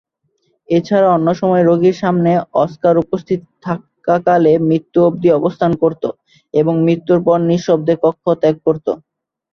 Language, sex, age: Bengali, male, 19-29